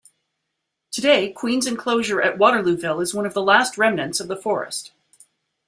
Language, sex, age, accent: English, female, 50-59, United States English